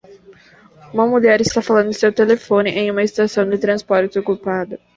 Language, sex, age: Portuguese, female, 19-29